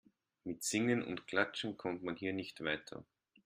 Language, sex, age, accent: German, male, 30-39, Österreichisches Deutsch